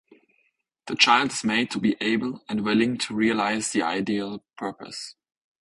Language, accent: English, German